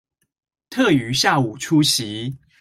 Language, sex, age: Chinese, male, 19-29